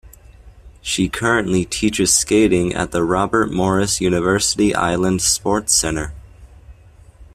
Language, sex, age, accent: English, male, under 19, United States English